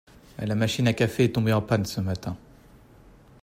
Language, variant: French, Français de métropole